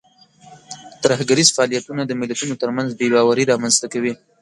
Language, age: Pashto, under 19